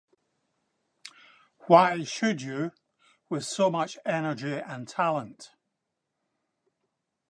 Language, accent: English, Scottish English